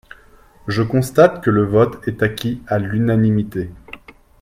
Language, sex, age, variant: French, male, 19-29, Français de métropole